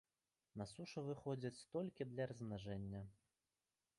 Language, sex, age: Belarusian, male, 19-29